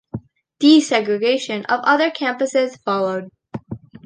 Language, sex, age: English, female, under 19